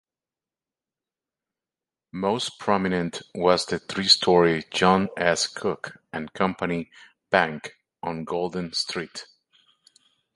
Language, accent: English, United States English